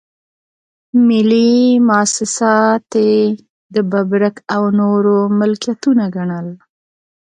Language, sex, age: Pashto, female, 30-39